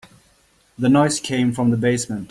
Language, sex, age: English, male, 30-39